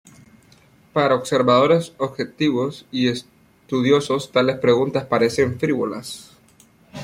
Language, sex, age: Spanish, male, 30-39